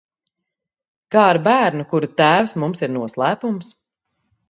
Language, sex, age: Latvian, female, 40-49